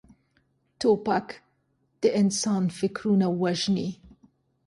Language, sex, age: Pashto, female, 40-49